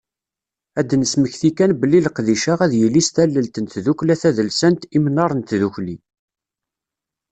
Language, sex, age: Kabyle, male, 30-39